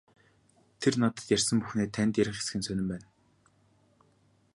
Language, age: Mongolian, 19-29